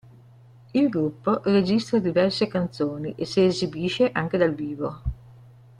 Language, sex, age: Italian, female, 70-79